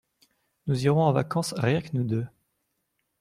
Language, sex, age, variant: French, male, 19-29, Français de métropole